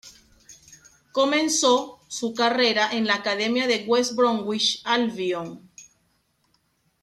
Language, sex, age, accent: Spanish, female, 40-49, Caribe: Cuba, Venezuela, Puerto Rico, República Dominicana, Panamá, Colombia caribeña, México caribeño, Costa del golfo de México